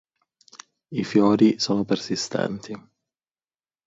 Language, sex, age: Italian, male, 19-29